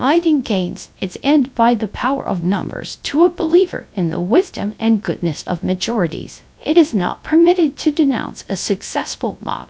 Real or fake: fake